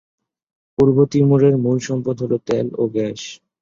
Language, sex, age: Bengali, male, 19-29